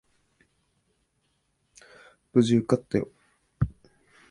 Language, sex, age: Japanese, male, 19-29